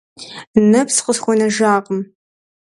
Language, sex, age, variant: Kabardian, female, under 19, Адыгэбзэ (Къэбэрдей, Кирил, псоми зэдай)